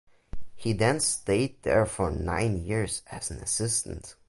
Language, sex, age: English, male, under 19